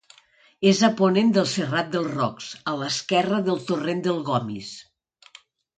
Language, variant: Catalan, Nord-Occidental